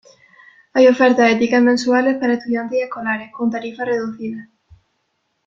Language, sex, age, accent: Spanish, female, under 19, España: Sur peninsular (Andalucia, Extremadura, Murcia)